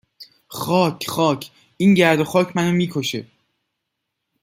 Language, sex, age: Persian, male, 19-29